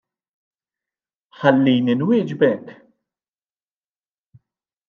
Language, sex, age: Maltese, male, 40-49